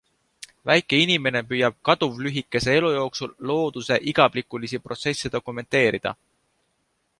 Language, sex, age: Estonian, male, 19-29